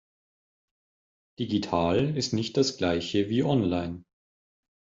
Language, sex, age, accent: German, male, 40-49, Deutschland Deutsch